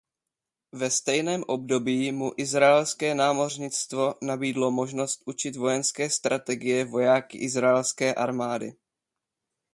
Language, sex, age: Czech, male, 19-29